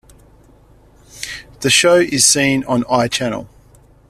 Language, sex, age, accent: English, male, 30-39, Australian English